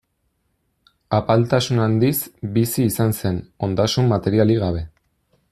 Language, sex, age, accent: Basque, male, 30-39, Erdialdekoa edo Nafarra (Gipuzkoa, Nafarroa)